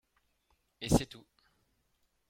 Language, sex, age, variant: French, male, 19-29, Français de métropole